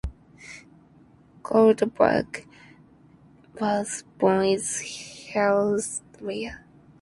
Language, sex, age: English, female, under 19